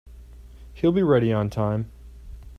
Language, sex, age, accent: English, male, 30-39, United States English